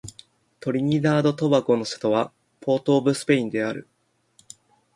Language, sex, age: Japanese, male, 19-29